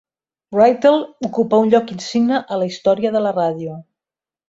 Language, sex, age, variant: Catalan, female, 50-59, Central